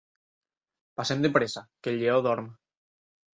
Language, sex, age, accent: Catalan, male, 19-29, valencià